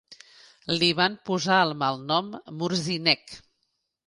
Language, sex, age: Catalan, female, 50-59